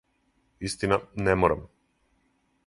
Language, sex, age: Serbian, male, 50-59